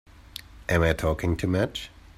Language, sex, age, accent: English, male, 30-39, England English